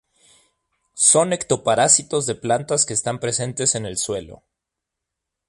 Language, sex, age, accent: Spanish, male, 30-39, México